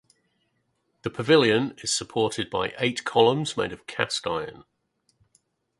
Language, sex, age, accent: English, male, 50-59, England English